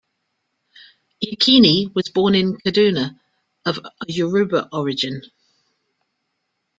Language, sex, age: English, female, 50-59